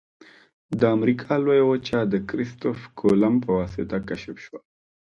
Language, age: Pashto, 19-29